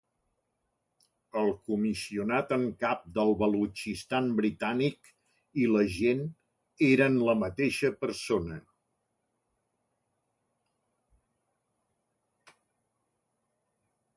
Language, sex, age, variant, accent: Catalan, male, 60-69, Central, central